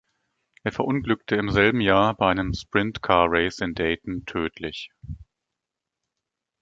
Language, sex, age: German, male, 50-59